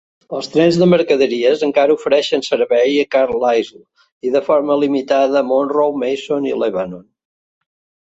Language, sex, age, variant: Catalan, male, 60-69, Central